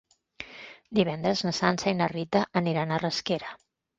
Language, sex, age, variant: Catalan, female, 50-59, Central